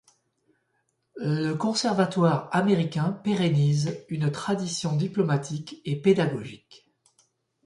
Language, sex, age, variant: French, male, 50-59, Français de métropole